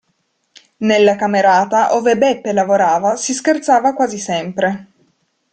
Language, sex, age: Italian, female, 19-29